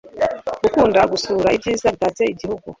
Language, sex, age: Kinyarwanda, female, 30-39